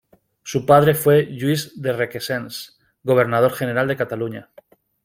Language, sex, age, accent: Spanish, male, 40-49, España: Centro-Sur peninsular (Madrid, Toledo, Castilla-La Mancha)